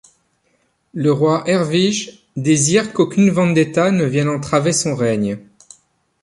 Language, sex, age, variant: French, male, 40-49, Français de métropole